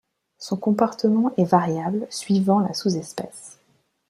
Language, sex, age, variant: French, female, 19-29, Français de métropole